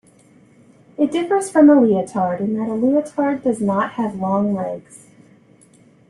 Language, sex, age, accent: English, female, 50-59, United States English